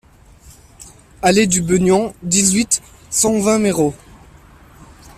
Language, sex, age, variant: French, male, 19-29, Français de métropole